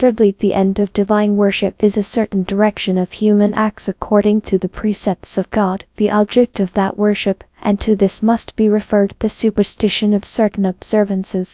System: TTS, GradTTS